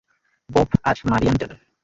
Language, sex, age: Bengali, male, 19-29